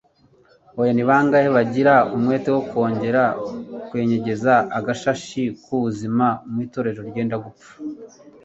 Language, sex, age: Kinyarwanda, male, 40-49